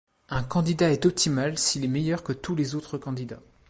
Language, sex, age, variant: French, male, 19-29, Français de métropole